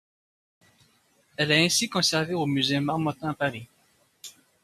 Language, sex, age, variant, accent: French, male, 30-39, Français d'Amérique du Nord, Français du Canada